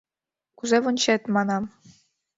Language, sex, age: Mari, female, 19-29